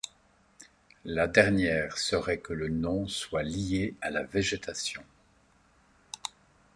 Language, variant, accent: French, Français d'Europe, Français de Suisse